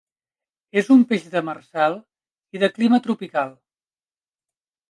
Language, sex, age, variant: Catalan, male, 30-39, Central